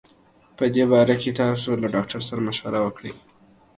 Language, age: Pashto, 19-29